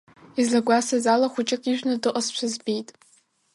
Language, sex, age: Abkhazian, female, under 19